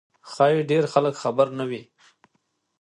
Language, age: Pashto, 30-39